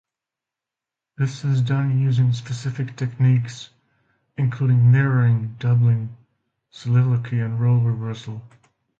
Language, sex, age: English, male, 40-49